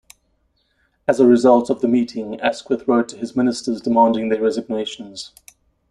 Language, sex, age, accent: English, male, 30-39, Southern African (South Africa, Zimbabwe, Namibia)